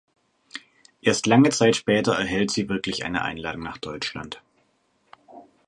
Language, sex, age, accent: German, male, 19-29, Deutschland Deutsch; Süddeutsch